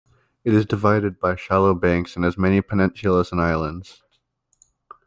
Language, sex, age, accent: English, male, under 19, Canadian English